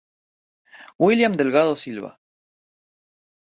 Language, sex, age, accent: Spanish, male, under 19, Rioplatense: Argentina, Uruguay, este de Bolivia, Paraguay